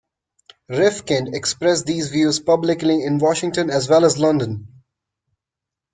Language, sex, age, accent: English, male, 19-29, India and South Asia (India, Pakistan, Sri Lanka)